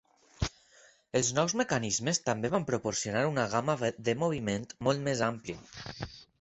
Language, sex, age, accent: Catalan, male, 30-39, valencià; valencià meridional